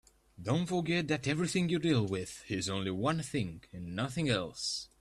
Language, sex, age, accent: English, male, 19-29, England English